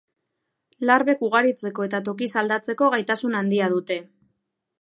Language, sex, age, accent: Basque, female, 19-29, Mendebalekoa (Araba, Bizkaia, Gipuzkoako mendebaleko herri batzuk)